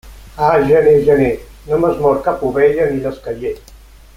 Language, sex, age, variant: Catalan, male, 60-69, Central